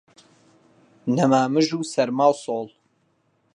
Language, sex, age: Central Kurdish, male, 19-29